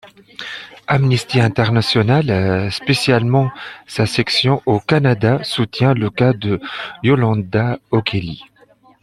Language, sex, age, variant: French, male, 30-39, Français de métropole